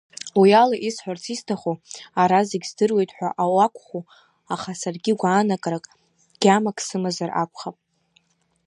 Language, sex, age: Abkhazian, female, under 19